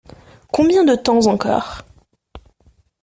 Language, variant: French, Français de métropole